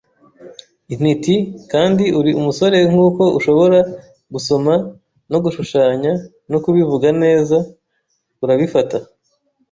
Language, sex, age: Kinyarwanda, male, 19-29